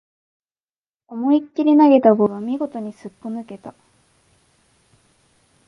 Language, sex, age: Japanese, female, 19-29